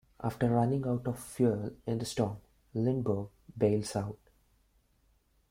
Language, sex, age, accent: English, male, 19-29, India and South Asia (India, Pakistan, Sri Lanka)